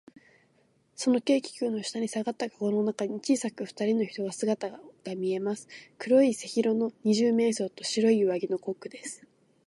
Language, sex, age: Japanese, female, 19-29